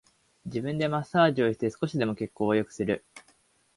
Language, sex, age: Japanese, male, under 19